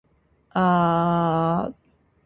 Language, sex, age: Japanese, female, 19-29